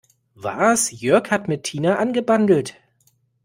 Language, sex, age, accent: German, male, 19-29, Deutschland Deutsch